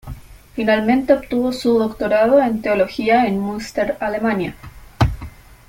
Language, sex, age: Spanish, female, 19-29